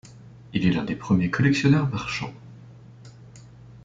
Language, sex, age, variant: French, male, 19-29, Français de métropole